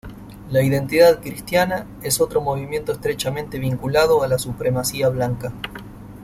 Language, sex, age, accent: Spanish, male, 40-49, Rioplatense: Argentina, Uruguay, este de Bolivia, Paraguay